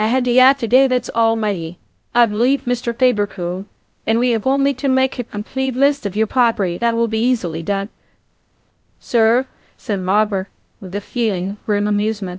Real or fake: fake